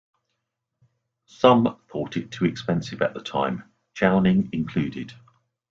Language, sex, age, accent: English, male, 50-59, England English